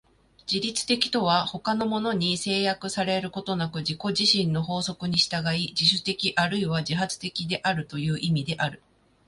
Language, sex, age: Japanese, female, 40-49